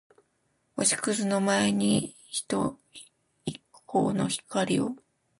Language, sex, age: Japanese, female, 40-49